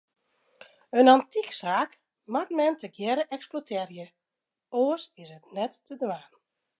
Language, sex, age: Western Frisian, female, 40-49